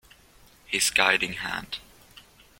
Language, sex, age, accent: English, male, 19-29, United States English